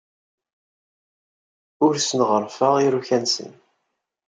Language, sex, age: Kabyle, male, 30-39